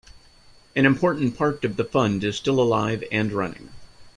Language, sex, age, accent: English, male, 40-49, United States English